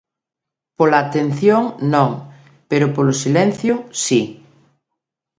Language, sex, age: Galician, female, 50-59